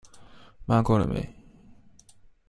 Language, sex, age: Chinese, male, 19-29